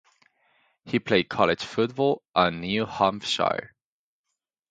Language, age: English, 19-29